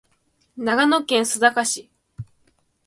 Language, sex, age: Japanese, male, under 19